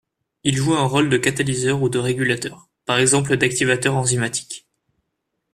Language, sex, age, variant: French, male, 19-29, Français de métropole